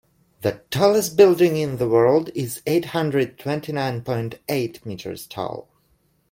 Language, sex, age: English, male, 30-39